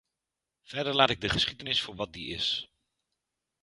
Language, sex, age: Dutch, male, 40-49